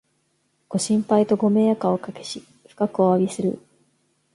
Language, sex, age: Japanese, female, 30-39